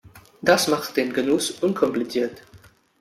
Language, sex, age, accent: German, male, 30-39, Deutschland Deutsch